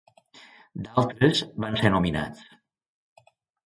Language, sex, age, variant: Catalan, male, 60-69, Balear